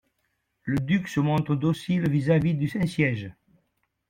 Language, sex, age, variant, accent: French, male, 70-79, Français d'Amérique du Nord, Français du Canada